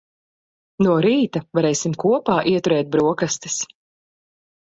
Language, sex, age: Latvian, female, 40-49